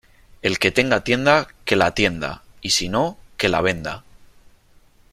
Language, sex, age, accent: Spanish, male, 30-39, España: Norte peninsular (Asturias, Castilla y León, Cantabria, País Vasco, Navarra, Aragón, La Rioja, Guadalajara, Cuenca)